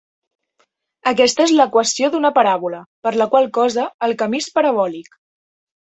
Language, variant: Catalan, Central